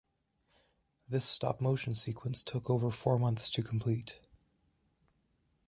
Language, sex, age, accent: English, male, 40-49, Canadian English